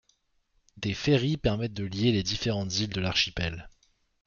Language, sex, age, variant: French, male, 19-29, Français de métropole